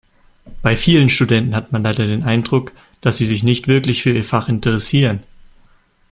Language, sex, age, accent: German, male, 19-29, Deutschland Deutsch